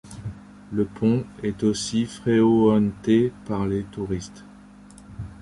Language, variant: French, Français de métropole